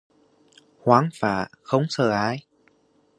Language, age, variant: Vietnamese, 30-39, Hà Nội